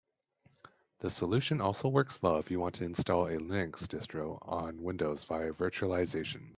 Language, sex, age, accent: English, male, 19-29, Canadian English